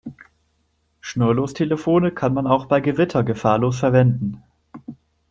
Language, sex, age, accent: German, male, 30-39, Deutschland Deutsch